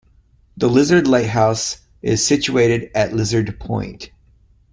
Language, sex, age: English, male, 50-59